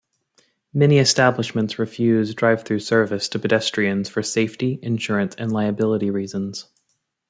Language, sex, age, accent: English, male, 19-29, United States English